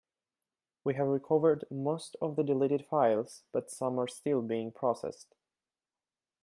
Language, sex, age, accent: English, male, 19-29, United States English